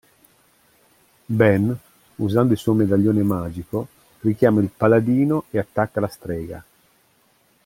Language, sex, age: Italian, male, 50-59